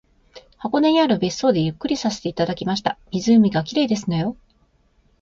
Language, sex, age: Japanese, female, 50-59